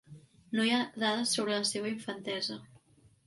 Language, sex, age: Catalan, female, 19-29